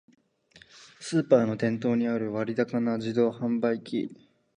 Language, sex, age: Japanese, male, 19-29